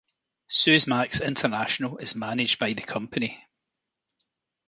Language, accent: English, Scottish English